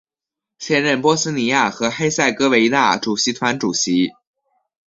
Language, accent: Chinese, 出生地：辽宁省